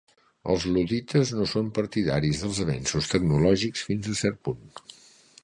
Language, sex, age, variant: Catalan, male, 60-69, Central